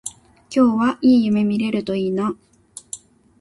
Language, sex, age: Japanese, female, 19-29